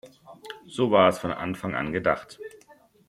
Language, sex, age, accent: German, male, 40-49, Deutschland Deutsch